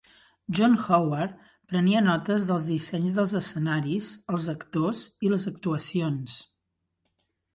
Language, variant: Catalan, Central